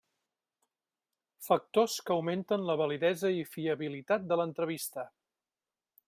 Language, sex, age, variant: Catalan, male, 50-59, Central